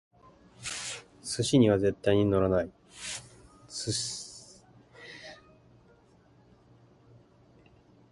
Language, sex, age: Japanese, male, 19-29